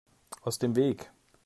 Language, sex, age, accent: German, male, 40-49, Deutschland Deutsch